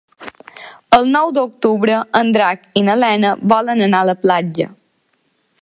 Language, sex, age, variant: Catalan, female, under 19, Balear